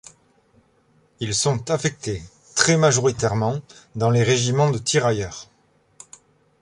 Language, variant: French, Français de métropole